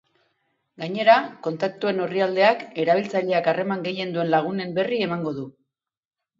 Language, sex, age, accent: Basque, female, 40-49, Erdialdekoa edo Nafarra (Gipuzkoa, Nafarroa)